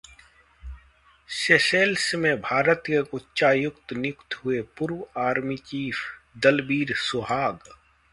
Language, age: Hindi, 40-49